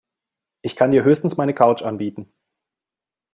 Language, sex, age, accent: German, male, 30-39, Deutschland Deutsch